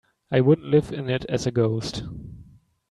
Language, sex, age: English, male, 19-29